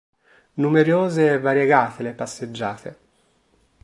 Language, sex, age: Italian, male, 19-29